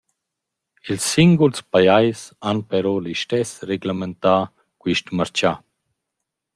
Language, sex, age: Romansh, male, 40-49